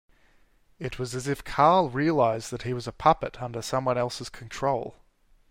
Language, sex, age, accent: English, male, 19-29, Australian English